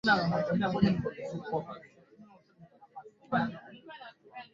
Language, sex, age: Swahili, male, 19-29